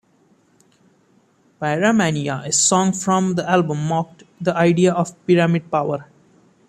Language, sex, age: English, male, 19-29